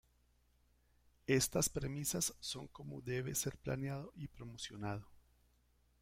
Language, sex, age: Spanish, male, 50-59